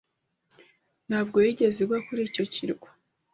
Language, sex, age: Kinyarwanda, female, 30-39